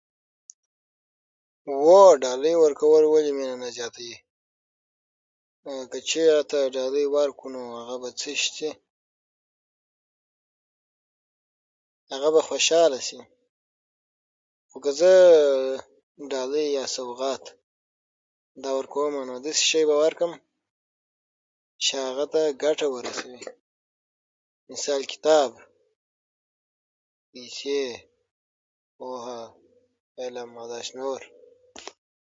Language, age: Pashto, under 19